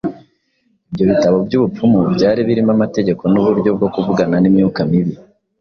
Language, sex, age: Kinyarwanda, male, 19-29